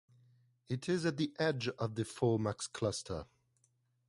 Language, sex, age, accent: English, male, 40-49, England English